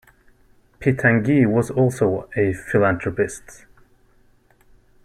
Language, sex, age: English, male, 19-29